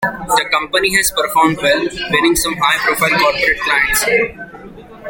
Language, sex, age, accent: English, male, 19-29, India and South Asia (India, Pakistan, Sri Lanka)